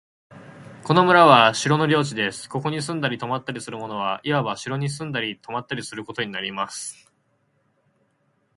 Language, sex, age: Japanese, male, 19-29